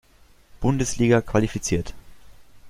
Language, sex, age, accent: German, male, under 19, Deutschland Deutsch